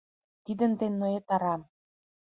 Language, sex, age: Mari, female, 30-39